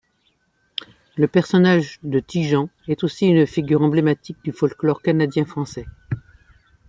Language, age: French, 60-69